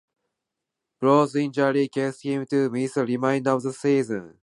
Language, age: English, 19-29